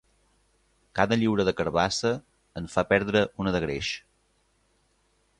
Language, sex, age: Catalan, male, 30-39